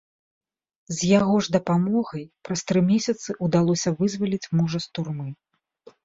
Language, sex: Belarusian, female